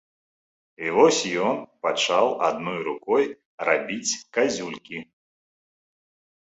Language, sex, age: Belarusian, male, 30-39